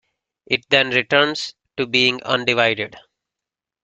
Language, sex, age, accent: English, male, 40-49, United States English